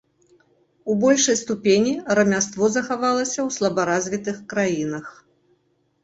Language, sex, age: Belarusian, female, 50-59